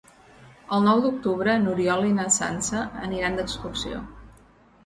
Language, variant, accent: Catalan, Central, central